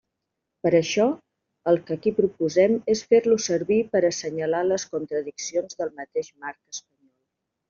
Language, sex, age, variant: Catalan, female, 50-59, Central